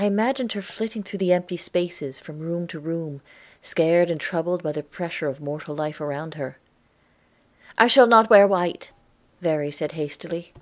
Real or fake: real